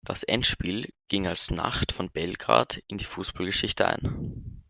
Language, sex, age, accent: German, male, under 19, Österreichisches Deutsch